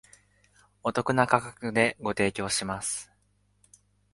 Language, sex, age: Japanese, male, 19-29